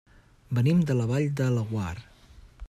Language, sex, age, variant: Catalan, male, 30-39, Central